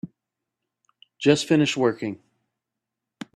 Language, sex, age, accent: English, male, 40-49, United States English